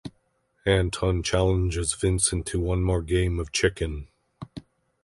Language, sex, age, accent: English, male, 50-59, Canadian English